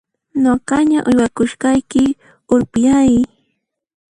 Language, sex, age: Puno Quechua, female, 19-29